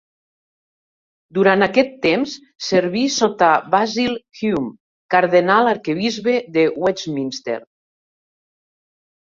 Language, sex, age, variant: Catalan, female, 50-59, Nord-Occidental